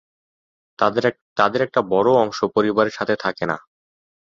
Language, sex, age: Bengali, male, 19-29